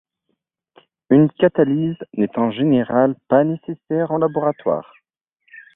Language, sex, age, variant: French, male, 30-39, Français de métropole